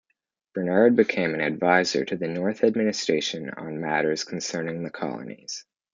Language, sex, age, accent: English, male, under 19, Canadian English